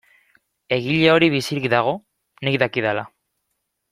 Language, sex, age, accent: Basque, male, 19-29, Mendebalekoa (Araba, Bizkaia, Gipuzkoako mendebaleko herri batzuk)